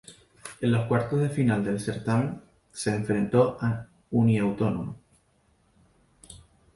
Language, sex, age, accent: Spanish, male, 19-29, España: Islas Canarias